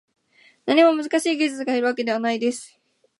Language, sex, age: Japanese, female, 19-29